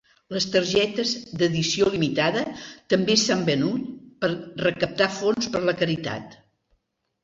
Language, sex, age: Catalan, female, 70-79